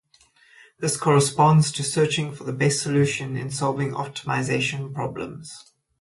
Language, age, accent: English, 30-39, Southern African (South Africa, Zimbabwe, Namibia)